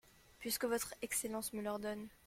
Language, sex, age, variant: French, female, under 19, Français de métropole